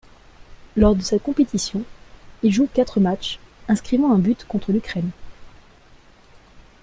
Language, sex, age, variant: French, female, 19-29, Français de métropole